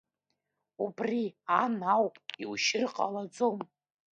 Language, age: Abkhazian, under 19